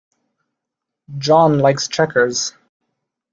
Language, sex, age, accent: English, male, 19-29, Canadian English